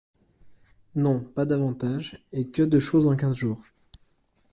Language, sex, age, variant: French, male, 19-29, Français de métropole